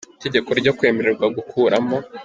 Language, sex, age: Kinyarwanda, male, 19-29